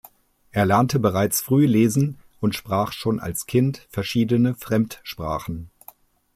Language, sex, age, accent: German, male, 50-59, Deutschland Deutsch